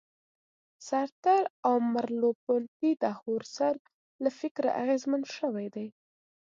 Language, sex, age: Pashto, female, under 19